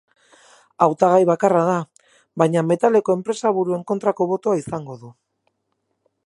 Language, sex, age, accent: Basque, female, 40-49, Erdialdekoa edo Nafarra (Gipuzkoa, Nafarroa)